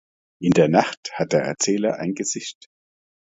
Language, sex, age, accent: German, male, 50-59, Deutschland Deutsch